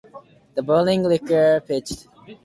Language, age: English, under 19